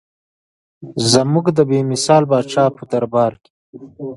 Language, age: Pashto, 19-29